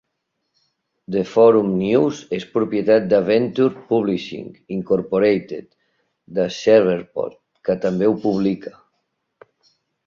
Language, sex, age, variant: Catalan, male, 50-59, Central